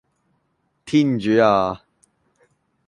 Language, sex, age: Cantonese, male, 19-29